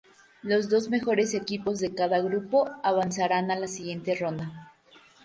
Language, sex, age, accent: Spanish, female, 19-29, México